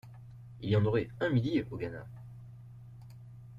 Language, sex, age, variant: French, male, 19-29, Français de métropole